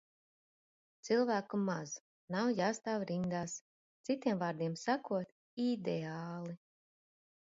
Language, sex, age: Latvian, female, 40-49